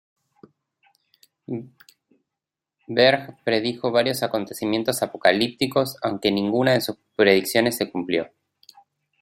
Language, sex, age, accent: Spanish, male, 30-39, Rioplatense: Argentina, Uruguay, este de Bolivia, Paraguay